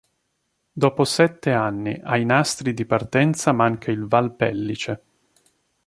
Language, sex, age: Italian, male, 30-39